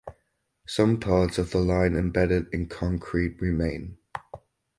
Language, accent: English, England English